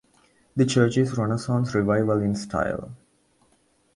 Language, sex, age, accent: English, male, under 19, England English